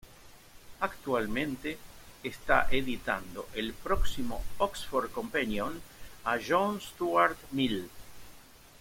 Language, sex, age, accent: Spanish, male, 60-69, Rioplatense: Argentina, Uruguay, este de Bolivia, Paraguay